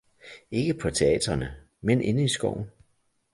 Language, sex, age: Danish, male, 40-49